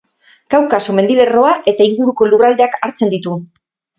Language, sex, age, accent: Basque, female, 40-49, Mendebalekoa (Araba, Bizkaia, Gipuzkoako mendebaleko herri batzuk)